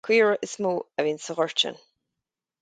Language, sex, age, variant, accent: Irish, female, 30-39, Gaeilge Chonnacht, Cainteoir dúchais, Gaeltacht